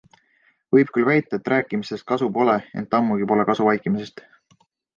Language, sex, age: Estonian, male, 19-29